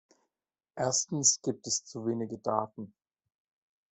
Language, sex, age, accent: German, male, 30-39, Deutschland Deutsch